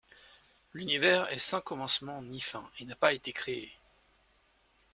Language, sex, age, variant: French, male, 30-39, Français de métropole